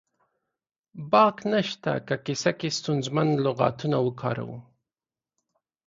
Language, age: Pashto, 30-39